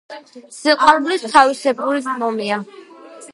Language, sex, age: Georgian, female, under 19